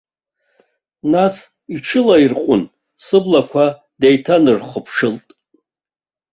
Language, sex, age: Abkhazian, male, 60-69